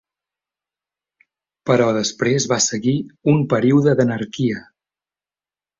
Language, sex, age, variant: Catalan, male, 30-39, Central